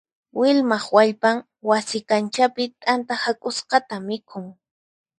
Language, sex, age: Puno Quechua, female, 19-29